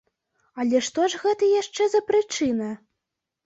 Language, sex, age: Belarusian, female, under 19